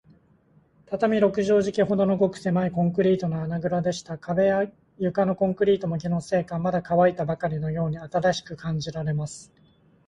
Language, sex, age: Japanese, male, 30-39